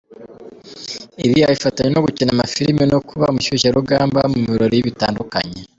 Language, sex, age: Kinyarwanda, male, 30-39